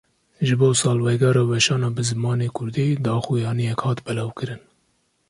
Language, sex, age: Kurdish, male, 30-39